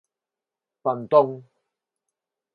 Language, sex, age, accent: Galician, male, 50-59, Neofalante